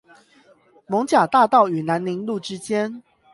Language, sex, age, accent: Chinese, male, 30-39, 出生地：桃園市